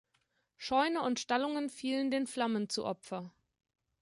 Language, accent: German, Deutschland Deutsch